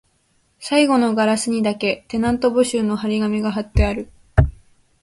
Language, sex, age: Japanese, female, under 19